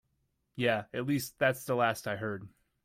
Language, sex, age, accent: English, male, 19-29, United States English